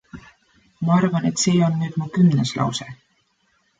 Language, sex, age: Estonian, female, 30-39